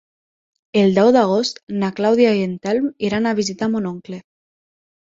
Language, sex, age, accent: Catalan, female, 19-29, Lleidatà